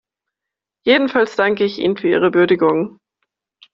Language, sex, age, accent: German, female, 19-29, Deutschland Deutsch